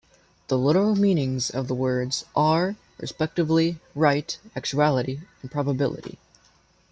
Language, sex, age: English, male, under 19